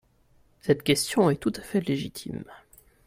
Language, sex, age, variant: French, male, 19-29, Français de métropole